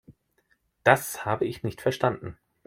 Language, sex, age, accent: German, male, 30-39, Deutschland Deutsch